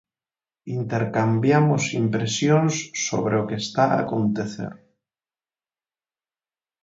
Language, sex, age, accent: Galician, male, 30-39, Central (gheada)